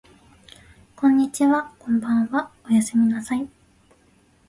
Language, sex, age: Japanese, female, 19-29